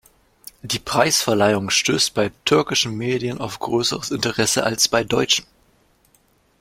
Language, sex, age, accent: German, male, under 19, Deutschland Deutsch